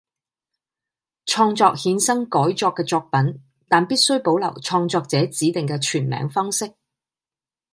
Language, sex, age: Cantonese, female, 40-49